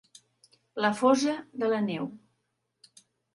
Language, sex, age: Catalan, female, 60-69